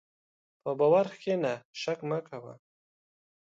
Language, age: Pashto, 30-39